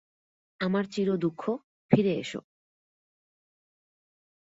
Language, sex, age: Bengali, female, 19-29